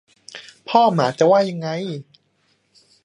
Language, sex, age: Thai, male, 19-29